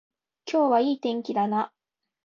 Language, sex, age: Japanese, female, 19-29